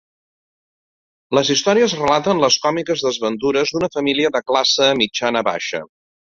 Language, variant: Catalan, Central